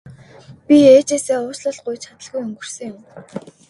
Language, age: Mongolian, 19-29